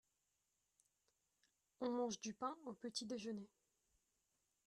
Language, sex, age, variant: French, female, 30-39, Français de métropole